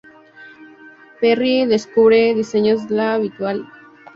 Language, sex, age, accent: Spanish, female, 19-29, México